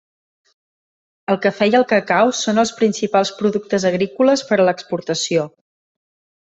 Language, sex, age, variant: Catalan, female, 30-39, Central